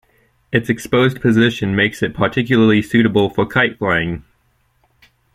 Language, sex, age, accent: English, male, under 19, United States English